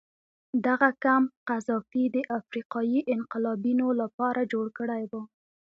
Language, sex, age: Pashto, female, 19-29